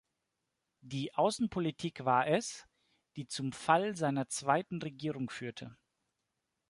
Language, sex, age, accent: German, male, 30-39, Deutschland Deutsch